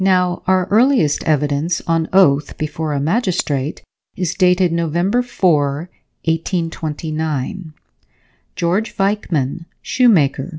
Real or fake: real